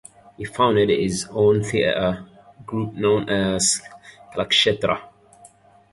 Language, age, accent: English, 19-29, England English